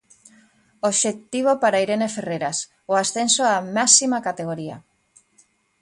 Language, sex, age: Galician, male, 50-59